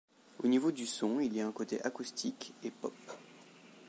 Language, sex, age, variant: French, male, under 19, Français de métropole